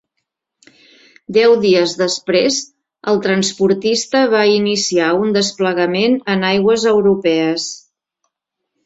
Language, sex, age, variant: Catalan, female, 60-69, Central